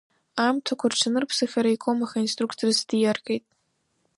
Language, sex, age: Abkhazian, female, under 19